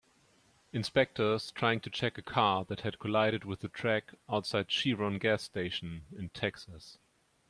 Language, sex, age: English, male, 30-39